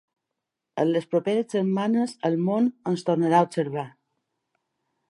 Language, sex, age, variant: Catalan, female, 40-49, Balear